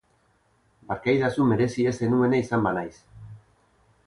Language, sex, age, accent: Basque, male, 40-49, Erdialdekoa edo Nafarra (Gipuzkoa, Nafarroa)